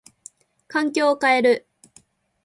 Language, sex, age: Japanese, female, 19-29